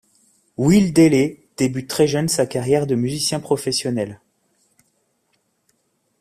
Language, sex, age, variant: French, male, 40-49, Français de métropole